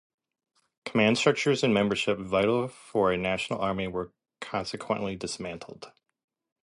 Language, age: English, 40-49